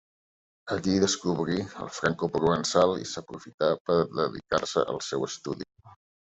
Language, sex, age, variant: Catalan, male, 60-69, Central